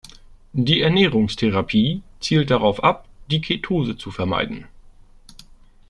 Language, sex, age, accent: German, male, 30-39, Deutschland Deutsch